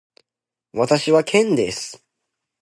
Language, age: Japanese, under 19